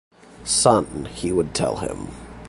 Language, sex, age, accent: English, male, 19-29, Canadian English